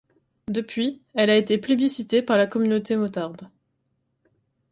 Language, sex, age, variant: French, female, 19-29, Français de métropole